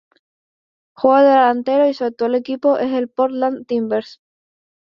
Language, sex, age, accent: Spanish, male, 19-29, España: Islas Canarias